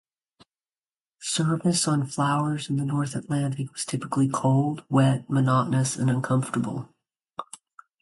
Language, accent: English, United States English